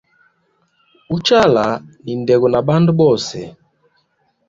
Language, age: Hemba, 19-29